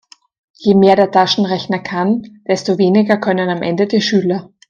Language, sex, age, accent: German, female, 30-39, Österreichisches Deutsch